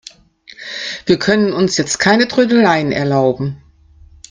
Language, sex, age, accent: German, female, 50-59, Deutschland Deutsch